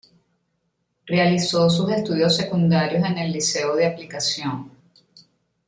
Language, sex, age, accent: Spanish, female, 40-49, Caribe: Cuba, Venezuela, Puerto Rico, República Dominicana, Panamá, Colombia caribeña, México caribeño, Costa del golfo de México